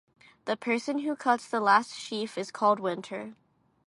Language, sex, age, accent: English, female, under 19, United States English